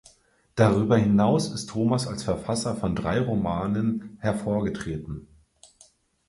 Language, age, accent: German, 19-29, Deutschland Deutsch